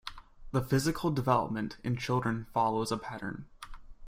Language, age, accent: English, 19-29, United States English